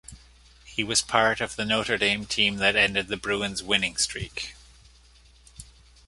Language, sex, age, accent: English, male, 50-59, Canadian English